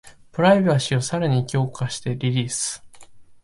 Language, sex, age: Japanese, male, 19-29